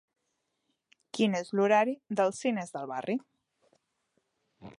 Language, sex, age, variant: Catalan, female, 30-39, Central